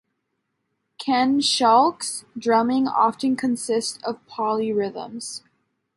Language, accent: English, United States English